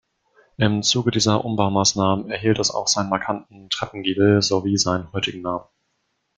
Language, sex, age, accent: German, male, 19-29, Deutschland Deutsch